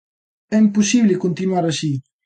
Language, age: Galician, 19-29